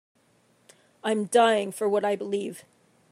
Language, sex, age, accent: English, female, 30-39, United States English